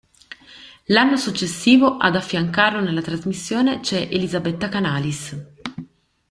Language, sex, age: Italian, female, 30-39